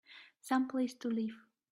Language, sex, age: English, female, 19-29